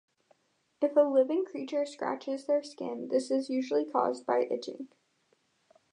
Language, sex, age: English, female, 19-29